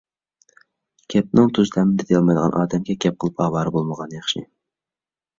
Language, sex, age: Uyghur, male, 19-29